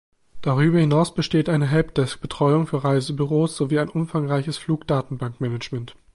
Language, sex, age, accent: German, male, 30-39, Deutschland Deutsch